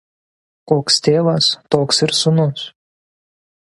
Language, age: Lithuanian, 19-29